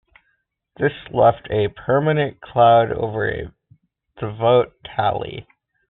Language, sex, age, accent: English, male, under 19, United States English